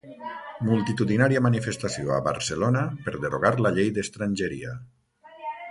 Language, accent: Catalan, valencià